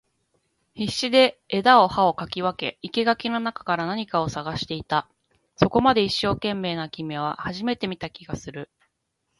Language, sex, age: Japanese, female, 30-39